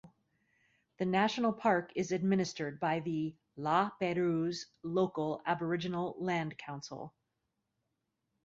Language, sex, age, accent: English, female, 50-59, United States English